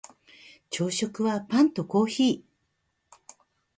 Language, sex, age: Japanese, female, 50-59